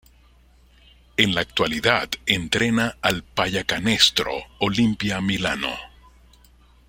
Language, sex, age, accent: Spanish, male, 50-59, Caribe: Cuba, Venezuela, Puerto Rico, República Dominicana, Panamá, Colombia caribeña, México caribeño, Costa del golfo de México